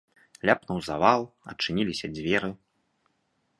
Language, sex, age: Belarusian, male, 30-39